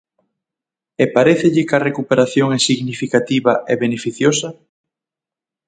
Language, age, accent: Galician, 30-39, Oriental (común en zona oriental); Normativo (estándar)